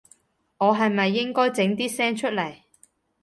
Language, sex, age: Cantonese, female, 30-39